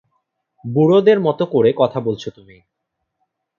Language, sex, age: Bengali, male, 19-29